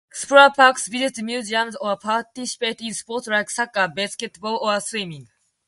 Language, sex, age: English, female, 19-29